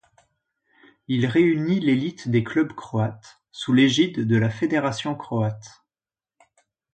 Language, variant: French, Français de métropole